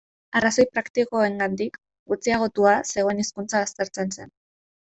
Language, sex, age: Basque, female, 19-29